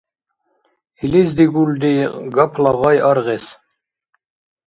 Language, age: Dargwa, 50-59